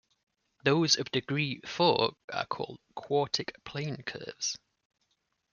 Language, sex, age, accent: English, male, 30-39, England English